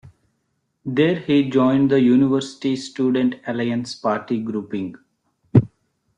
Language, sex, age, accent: English, male, 19-29, United States English